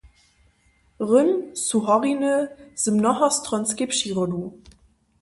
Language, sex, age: Upper Sorbian, female, under 19